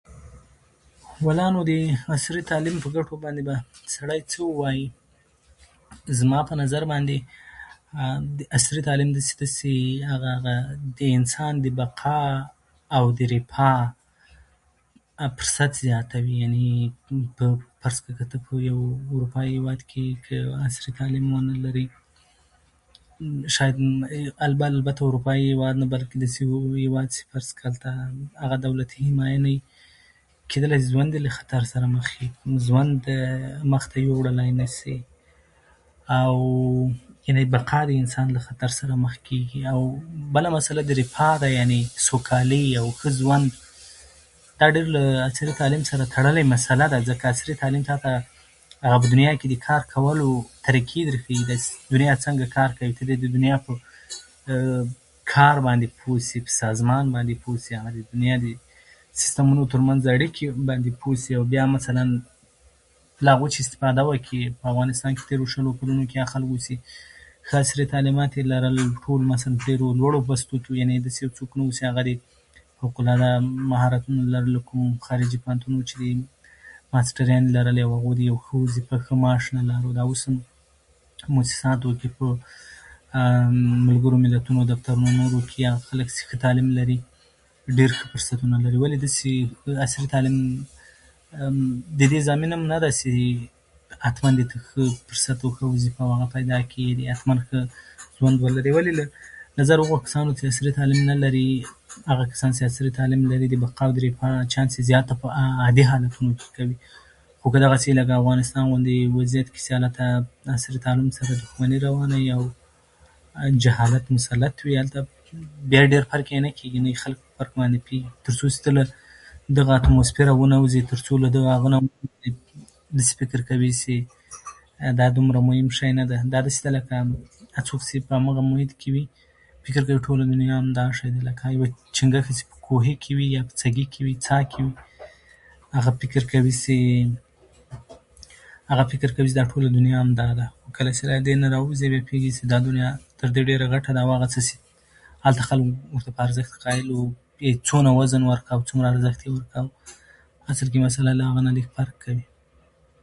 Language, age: Pashto, 30-39